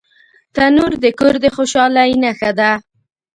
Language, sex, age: Pashto, female, 19-29